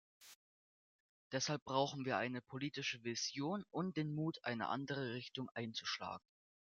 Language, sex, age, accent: German, male, under 19, Deutschland Deutsch